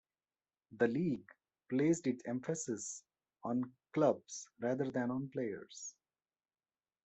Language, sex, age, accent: English, male, 40-49, India and South Asia (India, Pakistan, Sri Lanka)